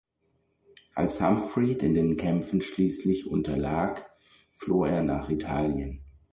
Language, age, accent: German, 40-49, Deutschland Deutsch